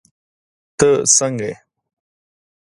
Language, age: Pashto, 30-39